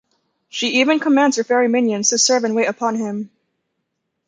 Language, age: English, 19-29